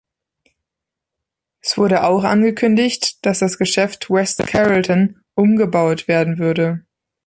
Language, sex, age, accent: German, female, 19-29, Deutschland Deutsch